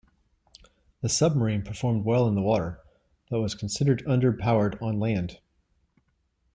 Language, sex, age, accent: English, male, 40-49, United States English